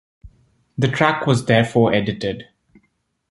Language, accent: English, India and South Asia (India, Pakistan, Sri Lanka)